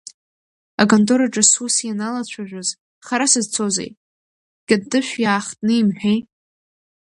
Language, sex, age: Abkhazian, female, under 19